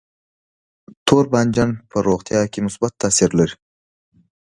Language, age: Pashto, 19-29